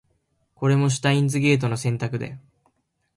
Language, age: Japanese, 19-29